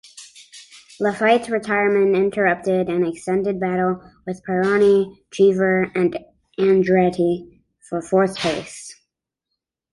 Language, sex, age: English, male, 19-29